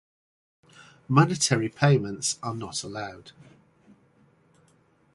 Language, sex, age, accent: English, male, 40-49, England English